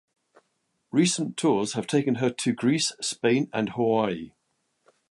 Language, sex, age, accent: English, male, 60-69, England English